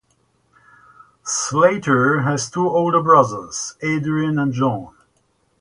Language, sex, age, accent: English, male, 50-59, United States English